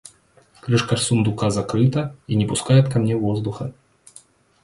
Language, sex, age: Russian, male, 30-39